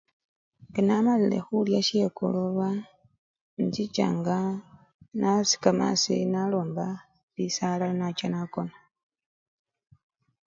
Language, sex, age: Luyia, male, 30-39